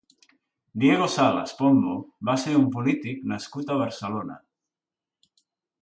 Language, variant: Catalan, Central